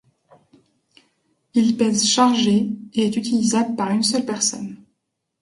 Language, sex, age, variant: French, female, 30-39, Français de métropole